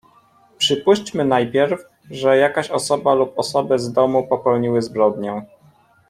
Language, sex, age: Polish, male, 19-29